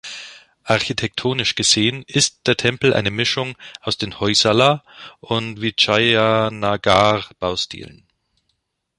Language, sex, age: German, male, 40-49